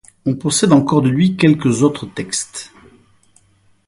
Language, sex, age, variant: French, male, 50-59, Français de métropole